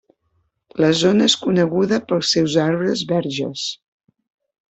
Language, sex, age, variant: Catalan, female, 50-59, Central